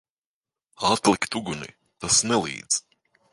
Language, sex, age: Latvian, male, 40-49